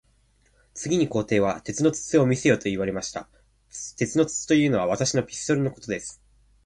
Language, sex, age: Japanese, male, 19-29